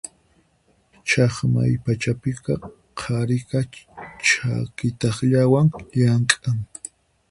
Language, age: Puno Quechua, 19-29